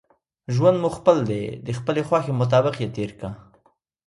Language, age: Pashto, 19-29